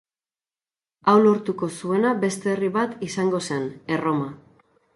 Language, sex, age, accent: Basque, female, 19-29, Mendebalekoa (Araba, Bizkaia, Gipuzkoako mendebaleko herri batzuk)